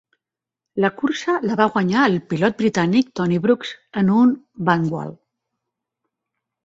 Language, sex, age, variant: Catalan, female, 70-79, Central